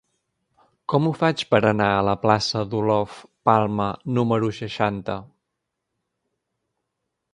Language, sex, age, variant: Catalan, male, 19-29, Central